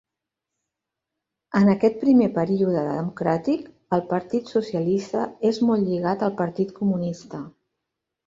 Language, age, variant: Catalan, 50-59, Central